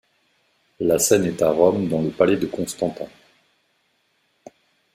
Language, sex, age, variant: French, male, 50-59, Français de métropole